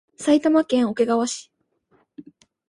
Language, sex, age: Japanese, female, 19-29